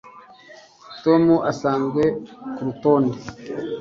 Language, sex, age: Kinyarwanda, male, 50-59